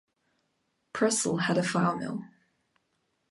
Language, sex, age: English, female, 19-29